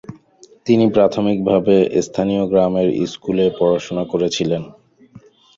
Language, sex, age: Bengali, male, 19-29